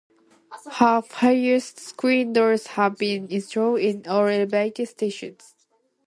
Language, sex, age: English, female, under 19